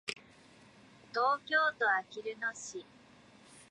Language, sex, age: Japanese, male, 19-29